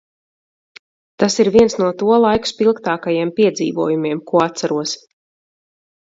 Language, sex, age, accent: Latvian, female, 30-39, Vidus dialekts